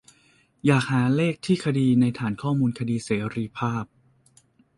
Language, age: Thai, 40-49